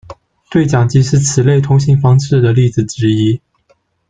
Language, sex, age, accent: Chinese, male, 19-29, 出生地：福建省